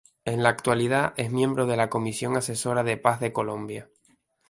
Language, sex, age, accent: Spanish, male, 19-29, España: Islas Canarias